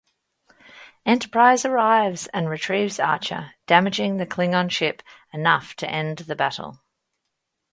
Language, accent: English, Australian English